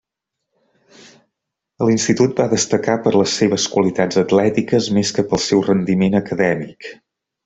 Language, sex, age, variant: Catalan, male, 30-39, Central